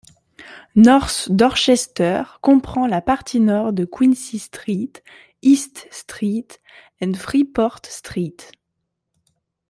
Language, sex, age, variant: French, female, 19-29, Français de métropole